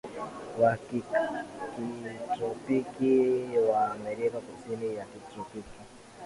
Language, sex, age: Swahili, male, 19-29